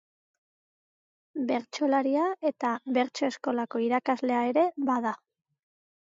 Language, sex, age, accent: Basque, female, 40-49, Mendebalekoa (Araba, Bizkaia, Gipuzkoako mendebaleko herri batzuk)